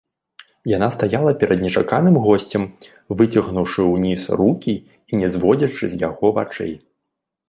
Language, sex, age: Belarusian, male, 30-39